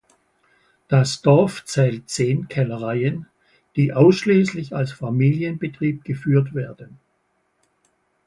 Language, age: German, 70-79